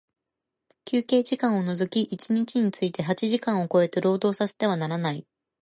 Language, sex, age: Japanese, female, 30-39